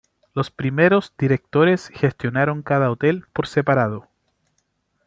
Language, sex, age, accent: Spanish, male, 19-29, Chileno: Chile, Cuyo